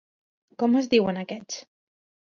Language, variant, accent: Catalan, Central, central